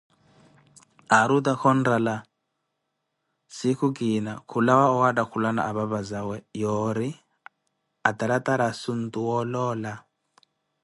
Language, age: Koti, 30-39